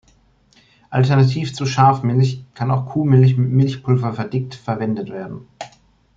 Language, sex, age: German, male, 30-39